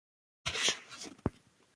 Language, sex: Pashto, female